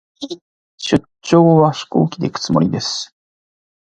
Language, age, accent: Japanese, 50-59, 標準語